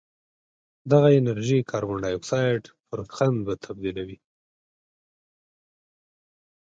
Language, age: Pashto, 30-39